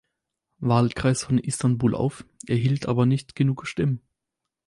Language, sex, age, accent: German, male, 19-29, Deutschland Deutsch